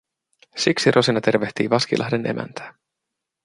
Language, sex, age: Finnish, male, 30-39